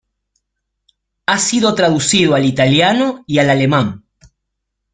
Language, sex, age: Spanish, male, 40-49